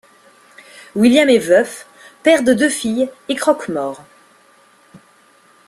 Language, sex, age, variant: French, female, 19-29, Français de métropole